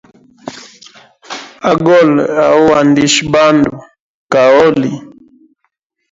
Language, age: Hemba, 30-39